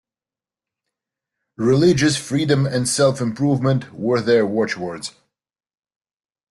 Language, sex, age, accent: English, male, 30-39, United States English